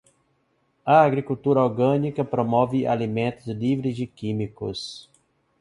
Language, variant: Portuguese, Portuguese (Brasil)